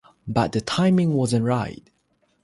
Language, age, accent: English, 19-29, United States English; Malaysian English